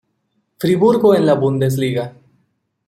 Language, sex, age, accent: Spanish, male, 19-29, México